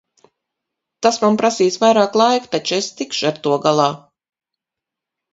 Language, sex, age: Latvian, female, 50-59